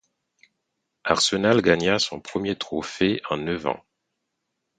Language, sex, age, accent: French, male, 30-39, Français d’Haïti